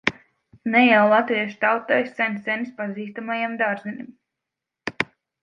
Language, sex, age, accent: Latvian, female, 19-29, Rigas